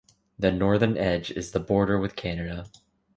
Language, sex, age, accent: English, male, 19-29, United States English